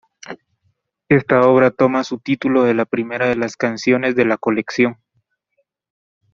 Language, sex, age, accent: Spanish, male, 19-29, América central